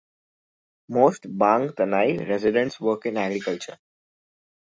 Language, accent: English, India and South Asia (India, Pakistan, Sri Lanka)